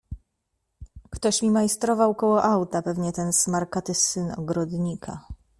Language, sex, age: Polish, female, 30-39